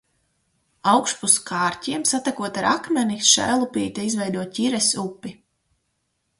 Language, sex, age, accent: Latvian, female, 19-29, Vidus dialekts